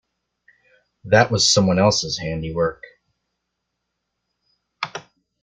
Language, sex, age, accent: English, male, 19-29, United States English